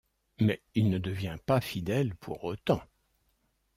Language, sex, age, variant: French, male, 60-69, Français de métropole